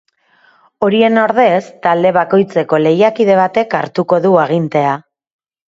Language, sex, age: Basque, female, 30-39